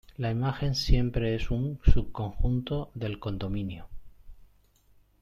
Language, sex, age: Spanish, male, 50-59